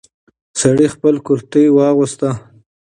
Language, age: Pashto, 30-39